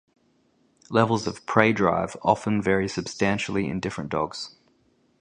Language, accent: English, Australian English